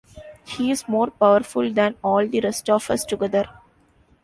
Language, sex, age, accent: English, female, 19-29, India and South Asia (India, Pakistan, Sri Lanka)